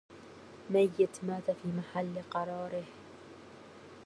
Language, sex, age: Arabic, female, 19-29